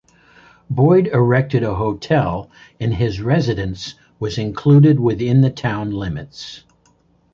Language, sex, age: English, male, 70-79